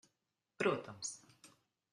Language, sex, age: Latvian, female, 50-59